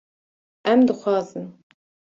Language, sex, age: Kurdish, female, 19-29